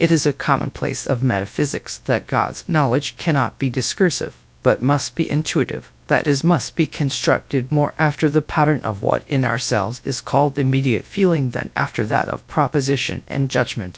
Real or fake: fake